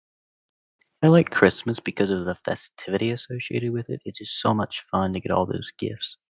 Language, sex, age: English, male, under 19